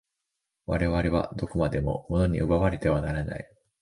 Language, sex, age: Japanese, male, under 19